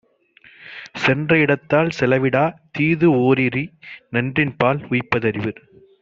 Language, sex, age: Tamil, male, 30-39